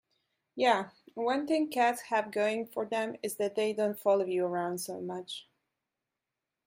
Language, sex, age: English, female, 19-29